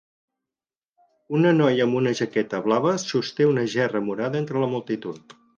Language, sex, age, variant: Catalan, male, 60-69, Central